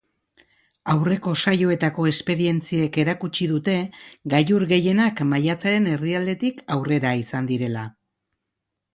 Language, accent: Basque, Erdialdekoa edo Nafarra (Gipuzkoa, Nafarroa)